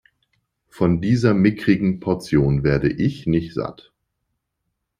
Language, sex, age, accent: German, male, 40-49, Deutschland Deutsch